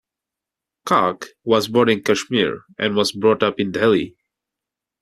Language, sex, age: English, male, 19-29